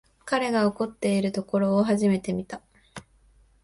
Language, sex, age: Japanese, female, 19-29